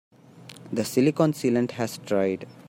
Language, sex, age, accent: English, male, 30-39, India and South Asia (India, Pakistan, Sri Lanka)